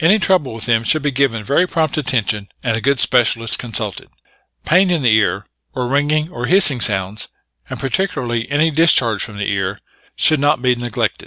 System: none